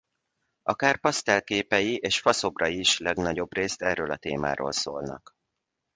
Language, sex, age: Hungarian, male, 40-49